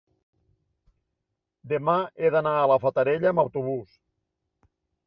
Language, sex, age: Catalan, male, 50-59